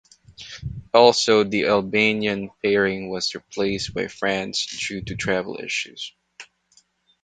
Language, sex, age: English, male, 19-29